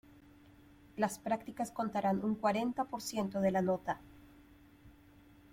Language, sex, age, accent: Spanish, female, 19-29, Andino-Pacífico: Colombia, Perú, Ecuador, oeste de Bolivia y Venezuela andina